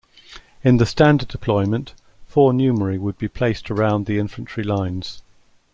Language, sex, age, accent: English, male, 60-69, England English